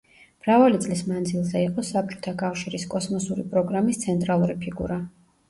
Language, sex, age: Georgian, female, 30-39